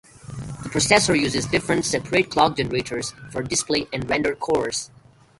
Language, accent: English, United States English